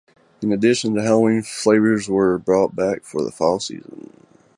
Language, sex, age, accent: English, male, 30-39, United States English